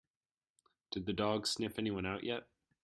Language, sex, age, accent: English, male, 30-39, Canadian English